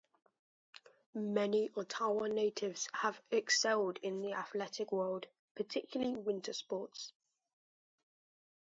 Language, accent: English, England English